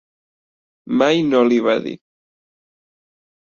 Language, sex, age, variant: Catalan, male, 19-29, Central